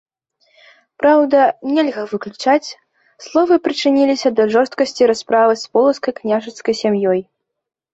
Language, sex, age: Belarusian, female, 19-29